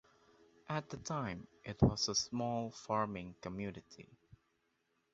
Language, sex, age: English, male, under 19